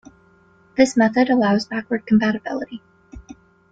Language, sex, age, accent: English, female, 19-29, United States English